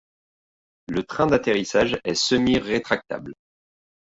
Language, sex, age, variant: French, male, 30-39, Français de métropole